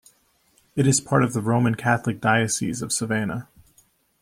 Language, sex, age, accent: English, male, 30-39, United States English